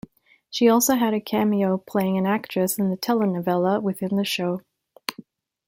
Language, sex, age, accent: English, female, 19-29, Canadian English